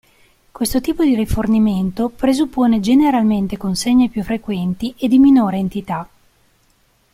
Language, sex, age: Italian, female, 40-49